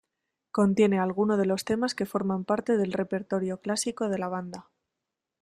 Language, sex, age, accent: Spanish, female, 19-29, España: Centro-Sur peninsular (Madrid, Toledo, Castilla-La Mancha)